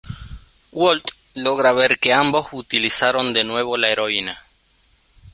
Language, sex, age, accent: Spanish, male, 19-29, Rioplatense: Argentina, Uruguay, este de Bolivia, Paraguay